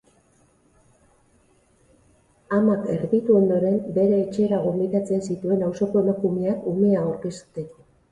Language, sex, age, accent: Basque, female, 50-59, Erdialdekoa edo Nafarra (Gipuzkoa, Nafarroa)